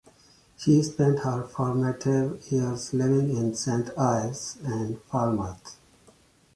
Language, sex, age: English, male, 40-49